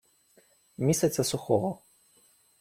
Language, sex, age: Ukrainian, male, 19-29